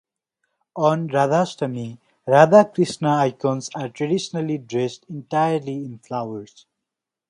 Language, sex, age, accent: English, male, 19-29, India and South Asia (India, Pakistan, Sri Lanka)